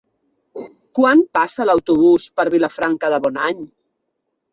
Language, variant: Catalan, Central